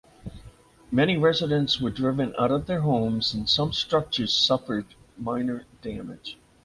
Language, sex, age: English, male, 60-69